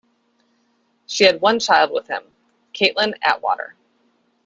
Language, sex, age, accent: English, female, 30-39, United States English